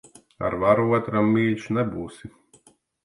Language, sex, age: Latvian, male, 40-49